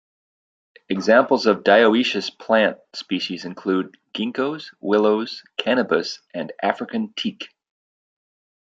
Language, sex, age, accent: English, male, 50-59, United States English